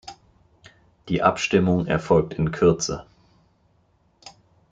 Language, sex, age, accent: German, male, 40-49, Deutschland Deutsch